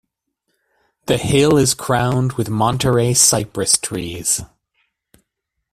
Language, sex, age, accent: English, male, 30-39, United States English